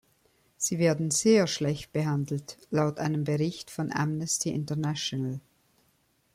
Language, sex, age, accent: German, female, 50-59, Schweizerdeutsch